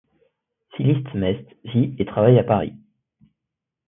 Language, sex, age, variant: French, male, 19-29, Français de métropole